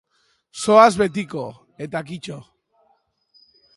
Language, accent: Basque, Mendebalekoa (Araba, Bizkaia, Gipuzkoako mendebaleko herri batzuk)